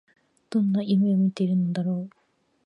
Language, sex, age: Japanese, female, 19-29